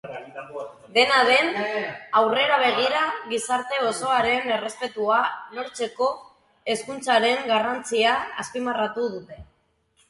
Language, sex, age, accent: Basque, male, 19-29, Mendebalekoa (Araba, Bizkaia, Gipuzkoako mendebaleko herri batzuk)